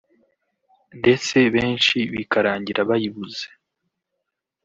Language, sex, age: Kinyarwanda, male, 19-29